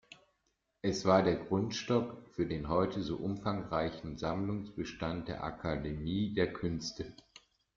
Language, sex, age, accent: German, male, 50-59, Deutschland Deutsch